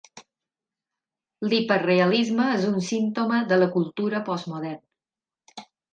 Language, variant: Catalan, Balear